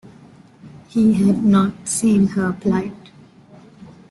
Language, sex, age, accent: English, female, 19-29, India and South Asia (India, Pakistan, Sri Lanka)